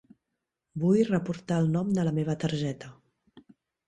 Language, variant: Catalan, Central